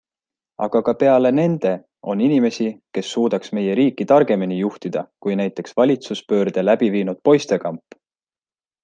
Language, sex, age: Estonian, male, 19-29